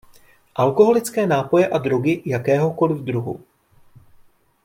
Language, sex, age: Czech, male, 30-39